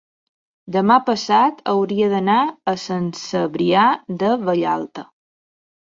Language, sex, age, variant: Catalan, female, 30-39, Balear